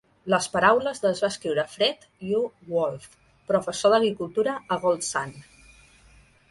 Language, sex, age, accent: Catalan, female, 40-49, balear; central